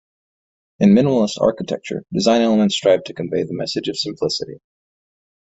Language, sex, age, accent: English, male, 19-29, United States English